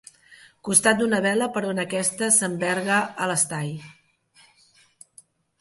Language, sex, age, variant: Catalan, female, 40-49, Central